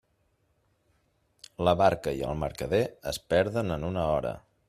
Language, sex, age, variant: Catalan, male, 30-39, Central